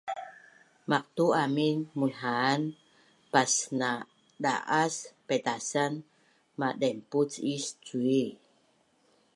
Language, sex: Bunun, female